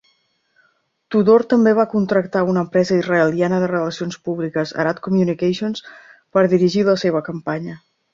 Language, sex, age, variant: Catalan, female, 50-59, Central